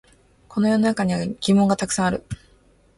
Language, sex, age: Japanese, female, 19-29